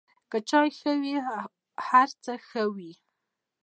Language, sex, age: Pashto, female, 30-39